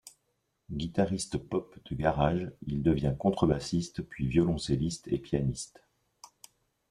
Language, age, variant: French, 40-49, Français de métropole